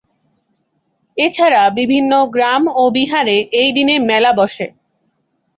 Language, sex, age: Bengali, female, under 19